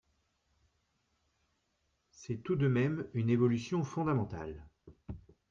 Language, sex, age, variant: French, male, 30-39, Français de métropole